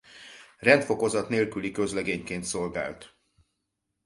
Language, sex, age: Hungarian, male, 50-59